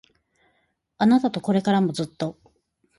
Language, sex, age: Japanese, female, 30-39